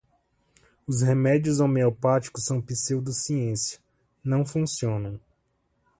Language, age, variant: Portuguese, 30-39, Portuguese (Brasil)